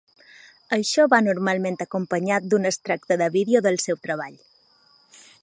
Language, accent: Catalan, balear; central